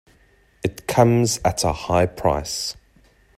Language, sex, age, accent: English, male, 30-39, Southern African (South Africa, Zimbabwe, Namibia)